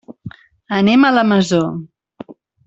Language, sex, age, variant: Catalan, female, 40-49, Central